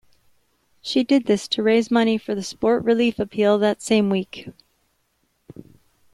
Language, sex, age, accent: English, female, 50-59, United States English